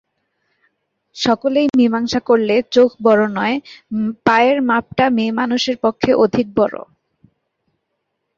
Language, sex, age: Bengali, female, 19-29